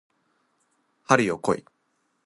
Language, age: Japanese, under 19